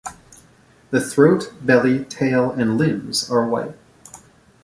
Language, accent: English, United States English